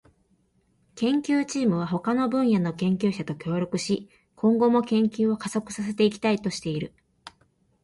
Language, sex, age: Japanese, female, 19-29